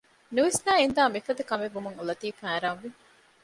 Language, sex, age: Divehi, female, 40-49